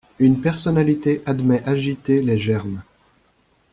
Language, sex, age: French, male, 19-29